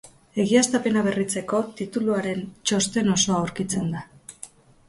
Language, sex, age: Basque, female, 50-59